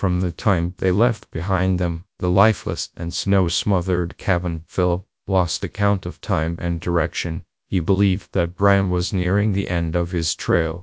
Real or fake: fake